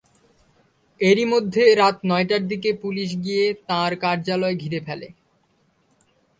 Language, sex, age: Bengali, male, under 19